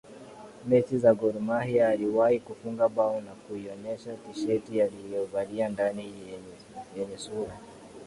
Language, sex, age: Swahili, male, 19-29